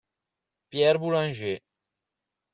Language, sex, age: Italian, male, 30-39